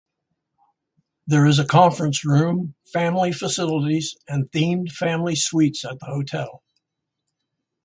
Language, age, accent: English, 60-69, United States English